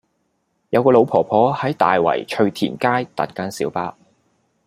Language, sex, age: Cantonese, male, 19-29